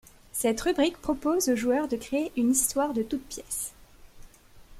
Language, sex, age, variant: French, female, 19-29, Français de métropole